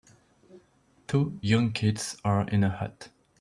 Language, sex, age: English, male, 19-29